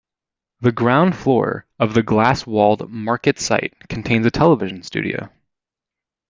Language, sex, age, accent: English, male, under 19, United States English